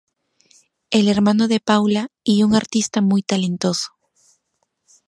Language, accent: Spanish, Andino-Pacífico: Colombia, Perú, Ecuador, oeste de Bolivia y Venezuela andina